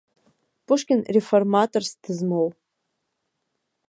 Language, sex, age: Abkhazian, female, 19-29